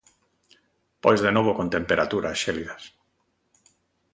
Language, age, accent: Galician, 50-59, Atlántico (seseo e gheada)